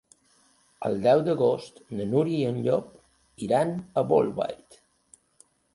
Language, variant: Catalan, Balear